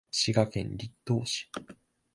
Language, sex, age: Japanese, male, 19-29